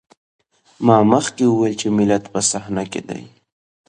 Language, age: Pashto, 19-29